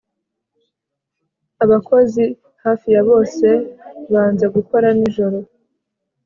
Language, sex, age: Kinyarwanda, male, 19-29